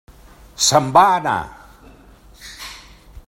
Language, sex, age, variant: Catalan, male, 60-69, Central